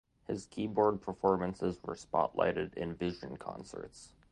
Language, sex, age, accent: English, male, 19-29, United States English